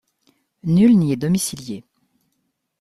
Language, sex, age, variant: French, female, 40-49, Français de métropole